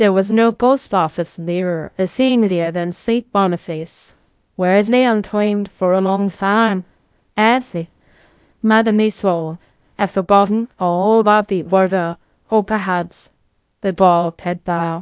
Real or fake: fake